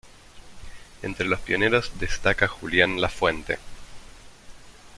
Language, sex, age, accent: Spanish, male, 30-39, Rioplatense: Argentina, Uruguay, este de Bolivia, Paraguay